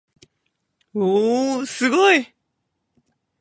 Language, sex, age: Japanese, male, 19-29